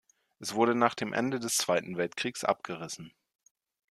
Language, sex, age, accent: German, male, 30-39, Deutschland Deutsch